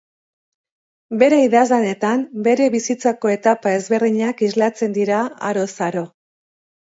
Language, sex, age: Basque, female, 50-59